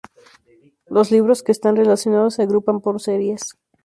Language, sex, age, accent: Spanish, female, 19-29, México